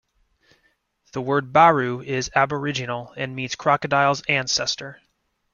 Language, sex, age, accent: English, male, 19-29, United States English